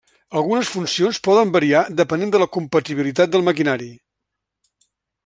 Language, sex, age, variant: Catalan, male, 70-79, Central